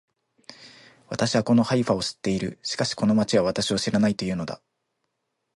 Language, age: Japanese, 19-29